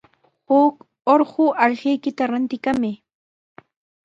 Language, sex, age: Sihuas Ancash Quechua, female, 19-29